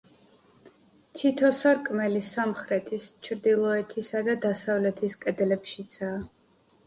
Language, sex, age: Georgian, female, 19-29